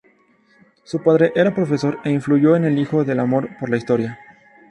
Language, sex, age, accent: Spanish, male, 19-29, México